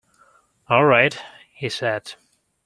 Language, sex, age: English, male, 19-29